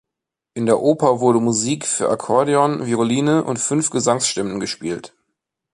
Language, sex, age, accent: German, male, 30-39, Deutschland Deutsch